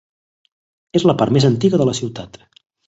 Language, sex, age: Catalan, male, 30-39